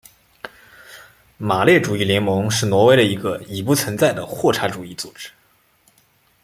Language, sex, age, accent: Chinese, male, 19-29, 出生地：湖北省